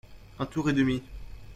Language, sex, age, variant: French, male, 19-29, Français de métropole